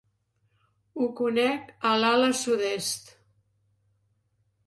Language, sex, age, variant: Catalan, female, 60-69, Central